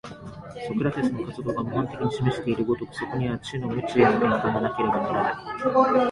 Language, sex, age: Japanese, male, 19-29